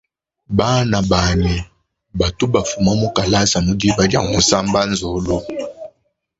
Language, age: Luba-Lulua, 19-29